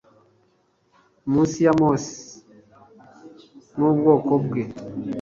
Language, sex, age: Kinyarwanda, male, 50-59